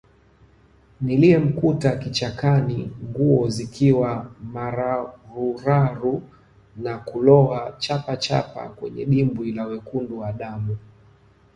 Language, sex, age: Swahili, male, 30-39